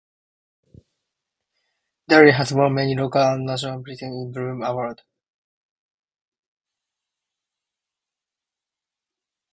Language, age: English, 19-29